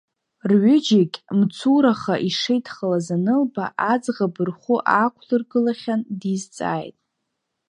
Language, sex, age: Abkhazian, female, under 19